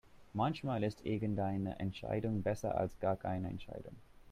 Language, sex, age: German, male, 19-29